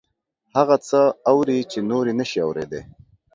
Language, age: Pashto, 30-39